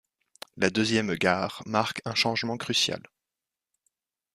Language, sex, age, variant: French, male, 19-29, Français de métropole